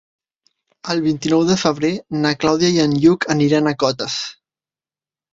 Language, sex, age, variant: Catalan, male, 19-29, Central